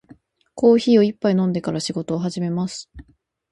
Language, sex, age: Japanese, female, 19-29